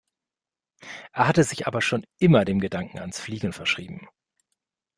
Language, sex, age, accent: German, male, 40-49, Deutschland Deutsch